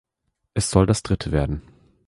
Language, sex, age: German, male, 19-29